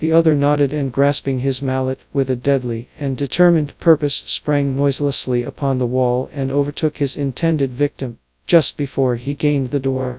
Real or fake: fake